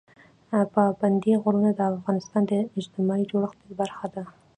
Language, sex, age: Pashto, female, 19-29